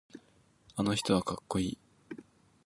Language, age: Japanese, 19-29